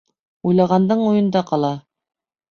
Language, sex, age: Bashkir, female, 30-39